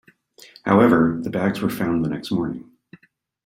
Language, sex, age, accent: English, male, 50-59, United States English